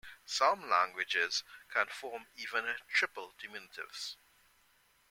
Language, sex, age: English, male, 40-49